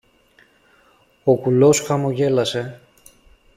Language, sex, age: Greek, male, 40-49